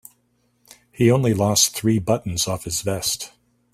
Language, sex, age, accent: English, male, 60-69, United States English